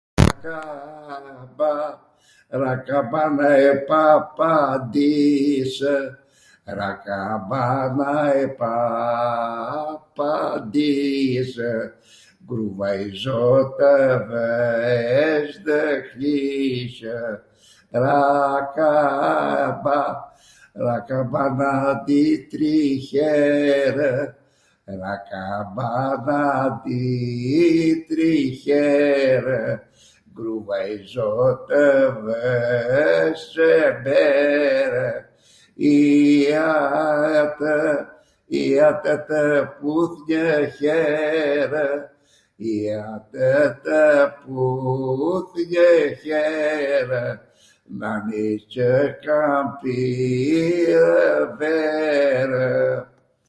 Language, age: Arvanitika Albanian, 70-79